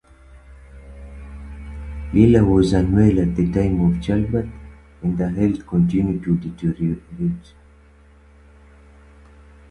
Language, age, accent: English, 30-39, United States English